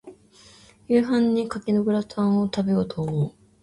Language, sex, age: Japanese, female, 19-29